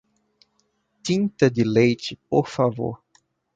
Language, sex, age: Portuguese, male, 19-29